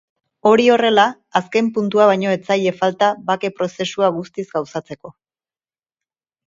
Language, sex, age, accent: Basque, female, 40-49, Erdialdekoa edo Nafarra (Gipuzkoa, Nafarroa)